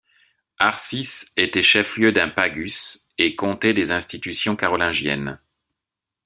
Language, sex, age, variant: French, male, 50-59, Français de métropole